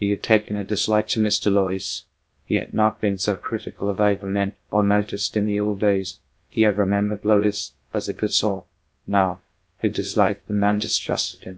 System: TTS, GlowTTS